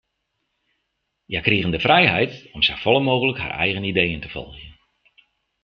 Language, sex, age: Western Frisian, male, 50-59